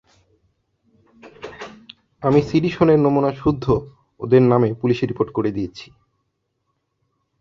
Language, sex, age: Bengali, male, 30-39